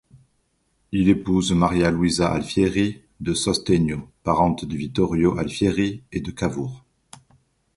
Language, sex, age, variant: French, male, 40-49, Français de métropole